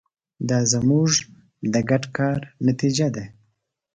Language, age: Pashto, 30-39